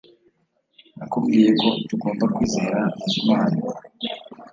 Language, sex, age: Kinyarwanda, male, 19-29